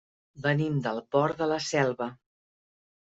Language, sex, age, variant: Catalan, female, 40-49, Central